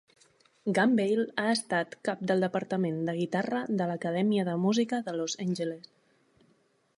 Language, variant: Catalan, Nord-Occidental